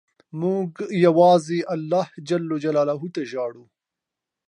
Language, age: Pashto, 19-29